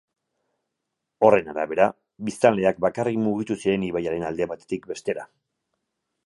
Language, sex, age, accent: Basque, male, 40-49, Erdialdekoa edo Nafarra (Gipuzkoa, Nafarroa)